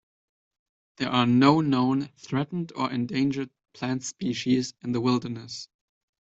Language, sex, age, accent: English, male, 19-29, United States English